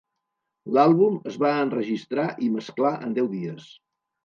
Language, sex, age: Catalan, male, 80-89